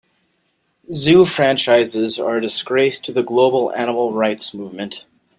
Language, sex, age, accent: English, male, 19-29, United States English